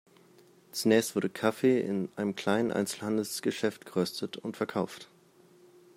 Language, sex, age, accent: German, male, 19-29, Deutschland Deutsch